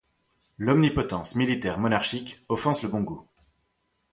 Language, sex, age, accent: French, male, 30-39, Français de Belgique